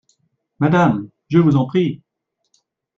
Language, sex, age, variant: French, male, 40-49, Français de métropole